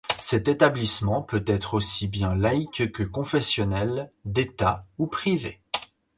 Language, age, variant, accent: French, 19-29, Français d'Europe, Français de Suisse